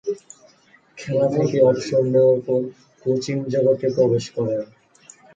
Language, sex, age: Bengali, male, 19-29